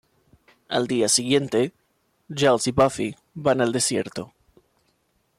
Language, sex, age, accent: Spanish, male, 19-29, España: Centro-Sur peninsular (Madrid, Toledo, Castilla-La Mancha)